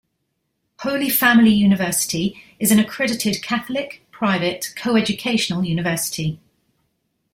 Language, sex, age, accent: English, female, 40-49, England English